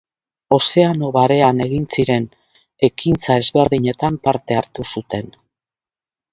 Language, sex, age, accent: Basque, female, 60-69, Mendebalekoa (Araba, Bizkaia, Gipuzkoako mendebaleko herri batzuk)